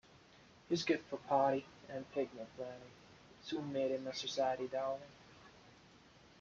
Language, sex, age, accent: English, male, 19-29, England English